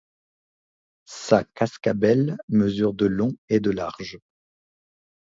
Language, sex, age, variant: French, male, 30-39, Français de métropole